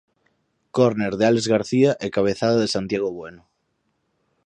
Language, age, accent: Galician, 19-29, Atlántico (seseo e gheada)